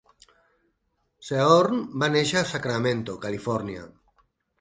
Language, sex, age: Catalan, male, 50-59